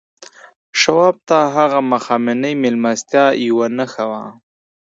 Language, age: Pashto, 19-29